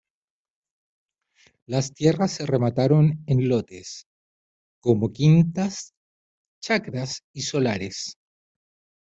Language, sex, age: Spanish, male, 50-59